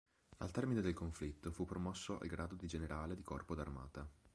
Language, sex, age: Italian, male, 30-39